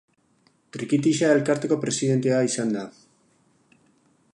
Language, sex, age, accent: Basque, male, 40-49, Erdialdekoa edo Nafarra (Gipuzkoa, Nafarroa)